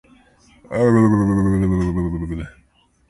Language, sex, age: English, male, 19-29